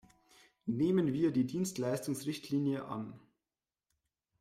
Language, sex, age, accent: German, male, 30-39, Deutschland Deutsch